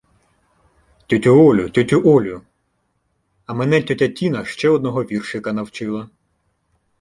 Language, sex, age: Ukrainian, male, 19-29